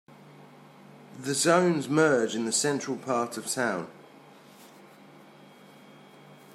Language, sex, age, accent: English, male, 30-39, England English